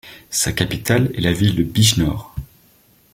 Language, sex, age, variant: French, male, 19-29, Français de métropole